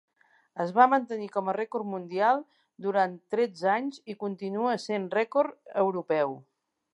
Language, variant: Catalan, Central